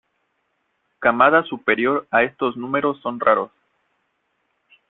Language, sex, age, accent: Spanish, male, 19-29, México